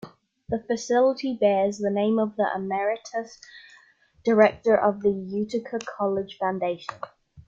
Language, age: English, 90+